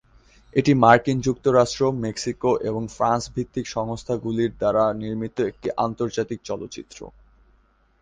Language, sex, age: Bengali, male, under 19